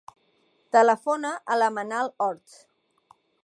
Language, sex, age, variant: Catalan, female, 30-39, Central